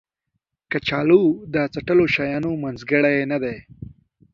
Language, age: Pashto, under 19